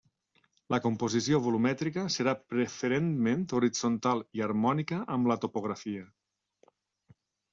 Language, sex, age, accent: Catalan, male, 50-59, valencià